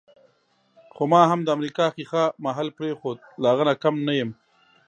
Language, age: Pashto, 40-49